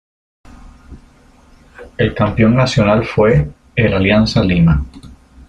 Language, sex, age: Spanish, male, 30-39